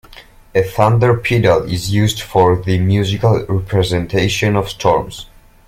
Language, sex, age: English, male, under 19